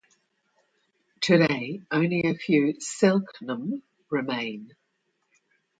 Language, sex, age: English, female, 50-59